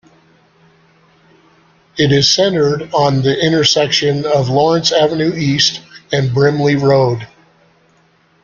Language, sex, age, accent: English, male, 50-59, United States English